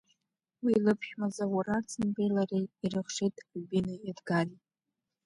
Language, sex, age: Abkhazian, female, under 19